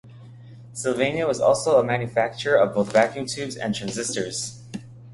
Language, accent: English, United States English